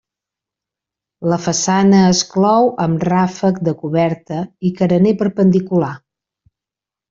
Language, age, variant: Catalan, 40-49, Central